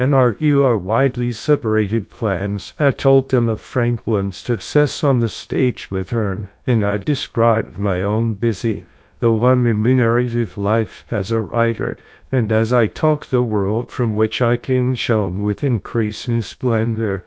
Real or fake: fake